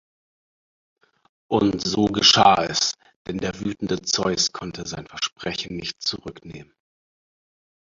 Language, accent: German, Deutschland Deutsch